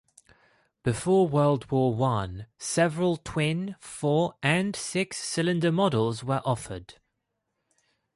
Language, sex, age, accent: English, male, 19-29, England English